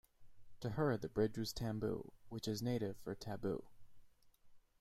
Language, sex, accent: English, male, United States English